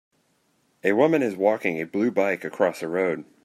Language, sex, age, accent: English, male, 30-39, United States English